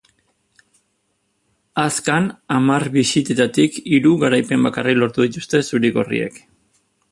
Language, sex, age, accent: Basque, male, 50-59, Erdialdekoa edo Nafarra (Gipuzkoa, Nafarroa)